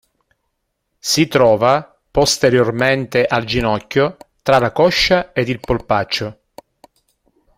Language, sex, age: Italian, male, 50-59